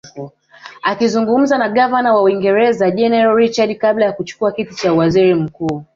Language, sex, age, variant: Swahili, female, 19-29, Kiswahili Sanifu (EA)